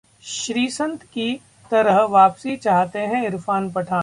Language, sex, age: Hindi, male, 30-39